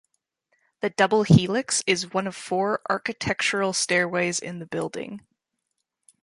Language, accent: English, Canadian English